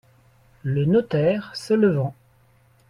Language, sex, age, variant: French, male, 40-49, Français de métropole